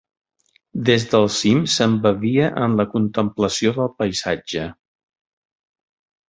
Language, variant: Catalan, Central